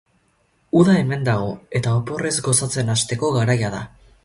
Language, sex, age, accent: Basque, male, 19-29, Mendebalekoa (Araba, Bizkaia, Gipuzkoako mendebaleko herri batzuk)